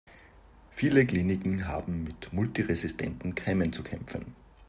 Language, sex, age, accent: German, male, 50-59, Österreichisches Deutsch